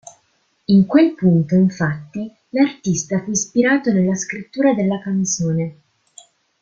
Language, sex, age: Italian, female, 19-29